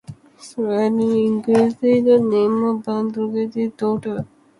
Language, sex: English, female